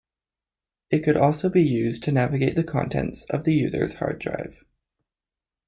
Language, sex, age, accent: English, male, 19-29, Canadian English